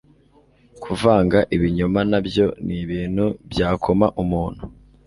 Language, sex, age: Kinyarwanda, male, 19-29